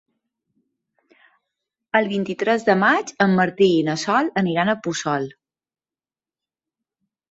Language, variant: Catalan, Balear